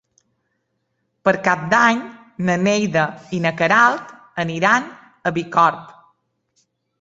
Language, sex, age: Catalan, female, 50-59